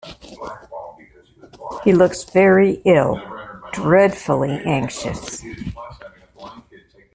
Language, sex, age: English, female, 60-69